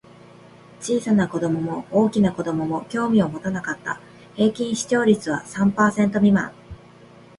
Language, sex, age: Japanese, female, 30-39